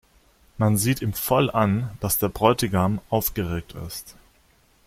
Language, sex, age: German, male, 30-39